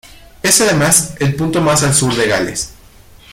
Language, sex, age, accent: Spanish, male, 19-29, México